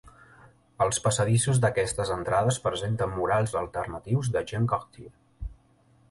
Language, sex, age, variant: Catalan, male, 19-29, Central